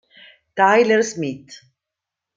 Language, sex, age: Italian, female, 50-59